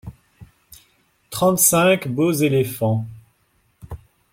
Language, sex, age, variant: French, male, 30-39, Français de métropole